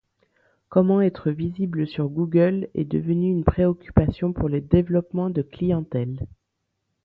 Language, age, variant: French, 30-39, Français de métropole